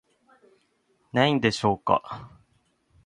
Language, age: Japanese, 19-29